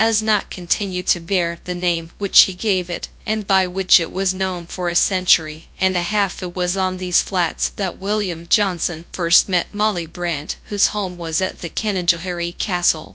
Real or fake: fake